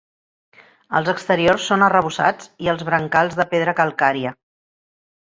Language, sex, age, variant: Catalan, female, 50-59, Central